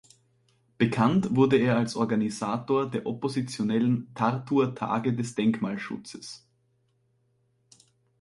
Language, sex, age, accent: German, male, 19-29, Österreichisches Deutsch